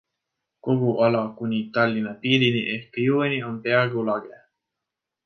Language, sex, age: Estonian, male, 19-29